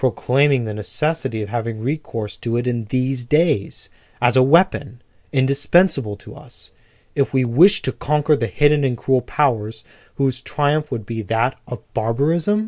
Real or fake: real